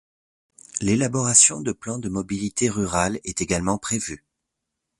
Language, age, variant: French, 30-39, Français de métropole